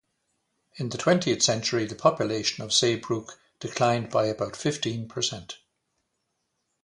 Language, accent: English, Irish English